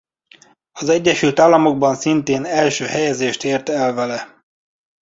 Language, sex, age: Hungarian, male, 30-39